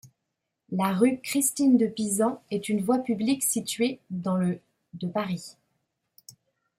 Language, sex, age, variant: French, female, 30-39, Français de métropole